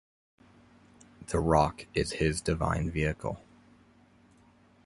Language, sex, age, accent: English, male, 30-39, Canadian English